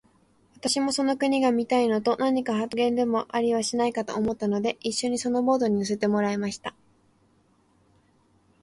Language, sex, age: Japanese, female, under 19